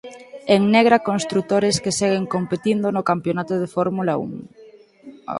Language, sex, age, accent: Galician, female, 19-29, Normativo (estándar)